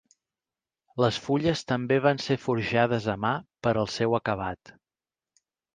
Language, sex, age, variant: Catalan, male, 40-49, Central